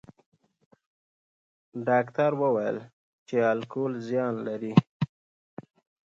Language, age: Pashto, 30-39